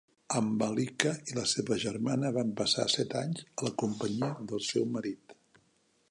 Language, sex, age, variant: Catalan, male, 70-79, Central